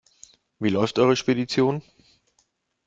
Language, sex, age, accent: German, male, 40-49, Deutschland Deutsch